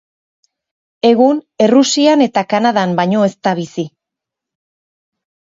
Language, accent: Basque, Erdialdekoa edo Nafarra (Gipuzkoa, Nafarroa)